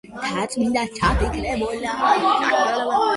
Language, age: Georgian, 90+